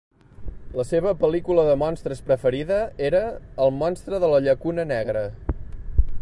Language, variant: Catalan, Central